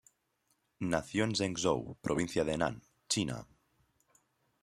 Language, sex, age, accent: Spanish, male, 19-29, España: Norte peninsular (Asturias, Castilla y León, Cantabria, País Vasco, Navarra, Aragón, La Rioja, Guadalajara, Cuenca)